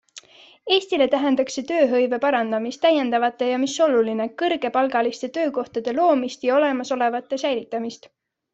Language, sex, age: Estonian, female, 19-29